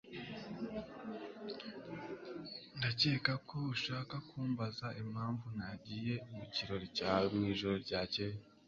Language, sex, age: Kinyarwanda, male, 30-39